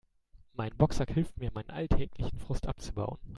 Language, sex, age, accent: German, male, 19-29, Deutschland Deutsch